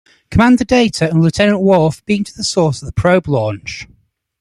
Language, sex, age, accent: English, male, 19-29, England English